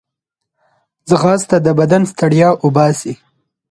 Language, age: Pashto, 19-29